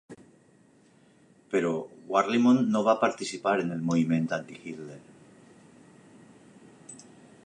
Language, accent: Catalan, valencià; estàndard